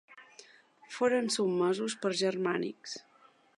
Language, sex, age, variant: Catalan, female, 30-39, Balear